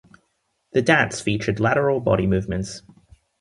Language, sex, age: English, male, 19-29